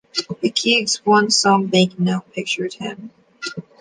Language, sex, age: English, female, under 19